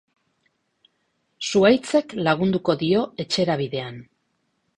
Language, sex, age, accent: Basque, female, 50-59, Mendebalekoa (Araba, Bizkaia, Gipuzkoako mendebaleko herri batzuk)